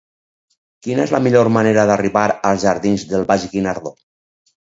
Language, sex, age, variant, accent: Catalan, male, 60-69, Valencià meridional, valencià